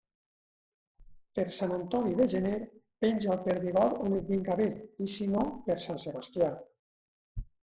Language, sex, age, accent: Catalan, male, 50-59, valencià